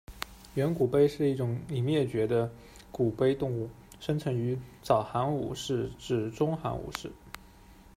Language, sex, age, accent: Chinese, male, 19-29, 出生地：浙江省